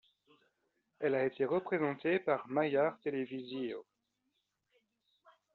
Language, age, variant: French, 40-49, Français de métropole